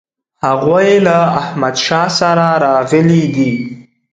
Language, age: Pashto, 19-29